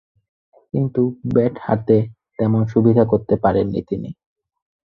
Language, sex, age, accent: Bengali, male, 19-29, প্রমিত বাংলা